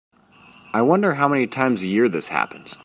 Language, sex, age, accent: English, male, 19-29, United States English